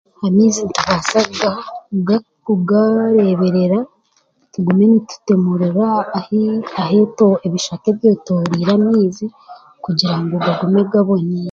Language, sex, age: Chiga, male, 30-39